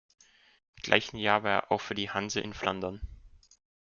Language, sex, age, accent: German, male, 19-29, Österreichisches Deutsch